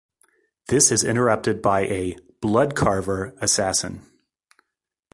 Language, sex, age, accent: English, male, 40-49, United States English